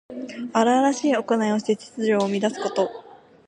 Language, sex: Japanese, female